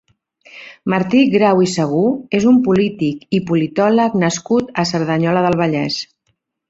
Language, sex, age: Catalan, female, 60-69